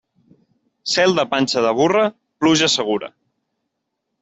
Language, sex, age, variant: Catalan, male, 19-29, Central